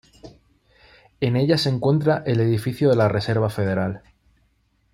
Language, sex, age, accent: Spanish, male, 30-39, España: Norte peninsular (Asturias, Castilla y León, Cantabria, País Vasco, Navarra, Aragón, La Rioja, Guadalajara, Cuenca)